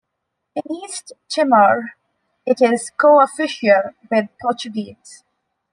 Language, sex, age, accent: English, female, 19-29, India and South Asia (India, Pakistan, Sri Lanka)